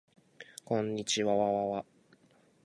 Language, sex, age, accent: Japanese, male, 19-29, 東京